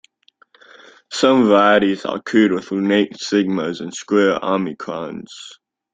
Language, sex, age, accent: English, male, under 19, United States English